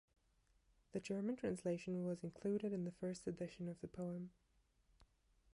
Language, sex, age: English, female, 19-29